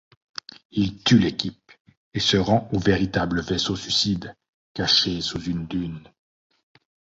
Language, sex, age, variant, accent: French, male, 40-49, Français d'Europe, Français de Suisse